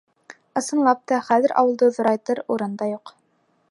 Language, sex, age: Bashkir, female, 19-29